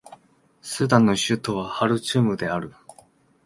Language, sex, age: Japanese, male, 19-29